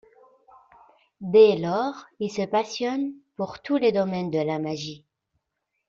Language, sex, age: French, female, 19-29